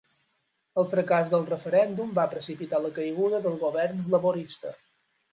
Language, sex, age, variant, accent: Catalan, male, 30-39, Balear, mallorquí